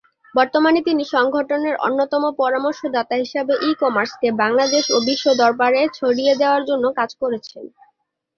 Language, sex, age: Bengali, female, 19-29